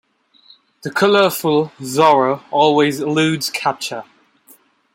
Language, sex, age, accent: English, male, 19-29, India and South Asia (India, Pakistan, Sri Lanka)